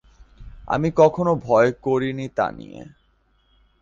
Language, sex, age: Bengali, male, under 19